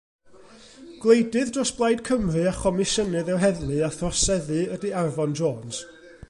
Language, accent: Welsh, Y Deyrnas Unedig Cymraeg